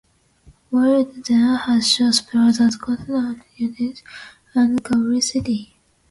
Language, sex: English, female